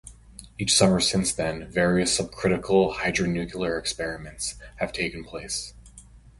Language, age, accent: English, 30-39, United States English